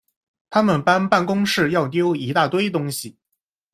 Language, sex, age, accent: Chinese, male, 19-29, 出生地：江苏省